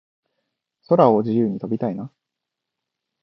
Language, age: Japanese, 19-29